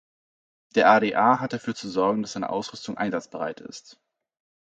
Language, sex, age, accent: German, male, 19-29, Deutschland Deutsch